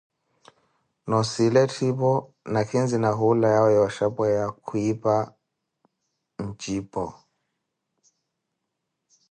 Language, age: Koti, 30-39